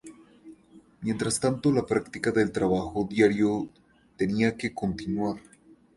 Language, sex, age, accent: Spanish, male, 19-29, Andino-Pacífico: Colombia, Perú, Ecuador, oeste de Bolivia y Venezuela andina